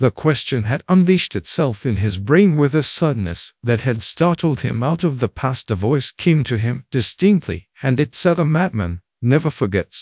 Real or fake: fake